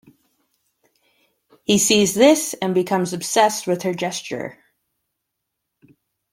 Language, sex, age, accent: English, female, 30-39, United States English